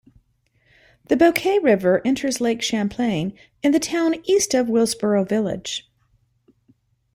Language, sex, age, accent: English, female, 50-59, United States English